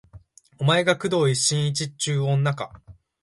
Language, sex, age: Japanese, male, 19-29